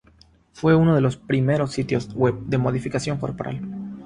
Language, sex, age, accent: Spanish, male, under 19, Andino-Pacífico: Colombia, Perú, Ecuador, oeste de Bolivia y Venezuela andina; Rioplatense: Argentina, Uruguay, este de Bolivia, Paraguay